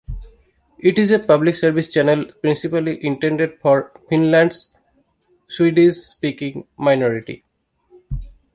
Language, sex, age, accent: English, male, 30-39, India and South Asia (India, Pakistan, Sri Lanka)